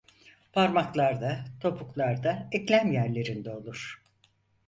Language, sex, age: Turkish, female, 80-89